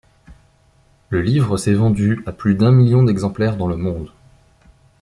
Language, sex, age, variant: French, male, 19-29, Français de métropole